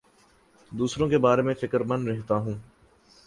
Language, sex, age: Urdu, male, 19-29